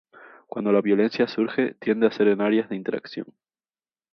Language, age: Spanish, 19-29